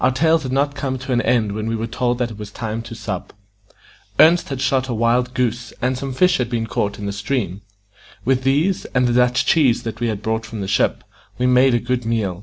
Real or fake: real